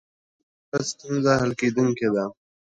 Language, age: Pashto, under 19